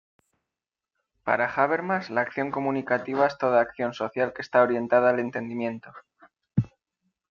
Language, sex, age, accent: Spanish, male, 19-29, España: Norte peninsular (Asturias, Castilla y León, Cantabria, País Vasco, Navarra, Aragón, La Rioja, Guadalajara, Cuenca)